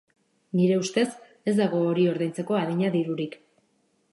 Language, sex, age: Basque, female, 40-49